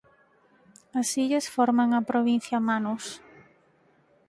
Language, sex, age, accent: Galician, female, 19-29, Normativo (estándar)